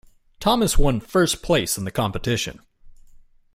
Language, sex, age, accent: English, male, 19-29, United States English